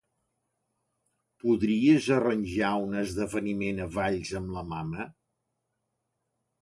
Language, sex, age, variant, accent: Catalan, male, 60-69, Central, central